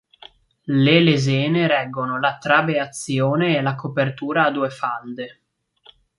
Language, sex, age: Italian, male, 19-29